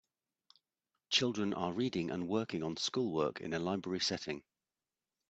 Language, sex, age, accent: English, male, 50-59, England English